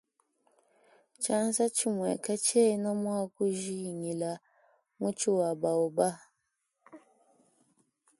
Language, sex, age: Luba-Lulua, female, 19-29